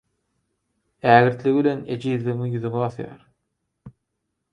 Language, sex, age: Turkmen, male, 30-39